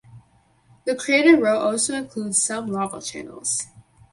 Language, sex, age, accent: English, female, under 19, United States English